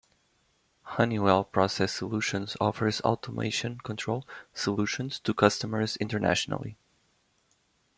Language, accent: English, United States English